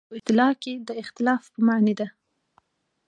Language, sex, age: Pashto, female, 19-29